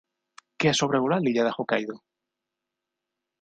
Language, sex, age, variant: Catalan, male, 30-39, Central